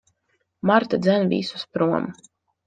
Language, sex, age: Latvian, female, under 19